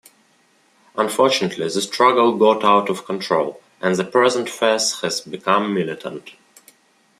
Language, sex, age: English, male, 19-29